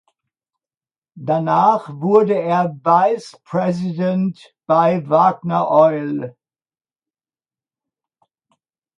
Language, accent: German, Deutschland Deutsch